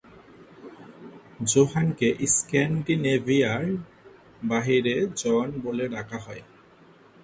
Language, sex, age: Bengali, male, 19-29